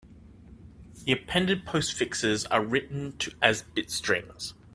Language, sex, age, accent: English, male, 30-39, Australian English